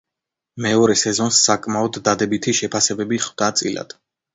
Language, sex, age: Georgian, male, 30-39